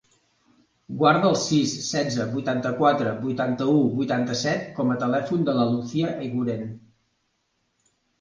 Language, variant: Catalan, Central